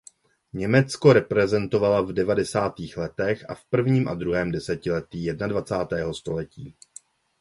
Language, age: Czech, 30-39